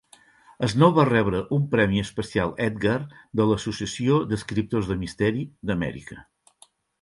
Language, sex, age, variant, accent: Catalan, male, 60-69, Central, central